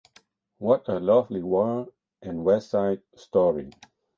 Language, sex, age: English, male, 40-49